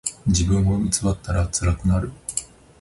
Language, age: Japanese, 30-39